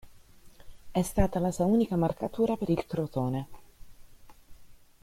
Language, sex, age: Italian, female, 19-29